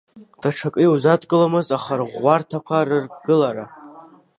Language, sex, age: Abkhazian, female, 30-39